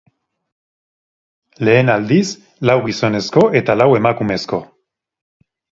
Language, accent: Basque, Erdialdekoa edo Nafarra (Gipuzkoa, Nafarroa)